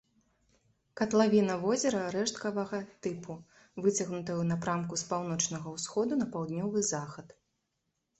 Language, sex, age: Belarusian, female, 30-39